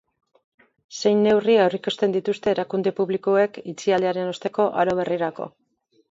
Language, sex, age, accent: Basque, female, 50-59, Mendebalekoa (Araba, Bizkaia, Gipuzkoako mendebaleko herri batzuk)